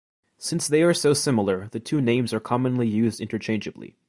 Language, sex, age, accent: English, male, 19-29, United States English